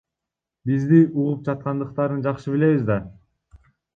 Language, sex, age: Kyrgyz, male, under 19